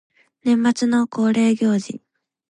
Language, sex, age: Japanese, female, 19-29